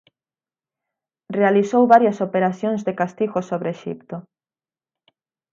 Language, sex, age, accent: Galician, female, 19-29, Atlántico (seseo e gheada); Normativo (estándar)